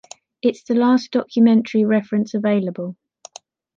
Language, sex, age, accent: English, female, 30-39, England English